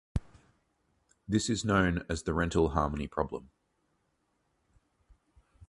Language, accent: English, Australian English